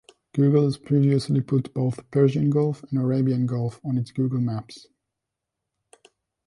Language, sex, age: English, male, 30-39